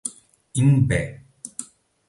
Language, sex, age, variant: Portuguese, male, 30-39, Portuguese (Brasil)